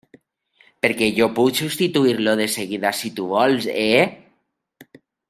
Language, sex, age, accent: Catalan, male, 30-39, valencià